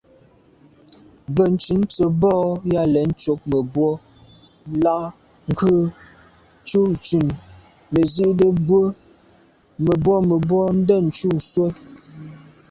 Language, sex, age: Medumba, female, 19-29